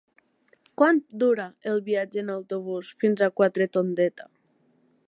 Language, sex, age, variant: Catalan, female, under 19, Nord-Occidental